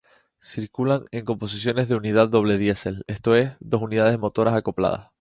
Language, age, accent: Spanish, 19-29, España: Islas Canarias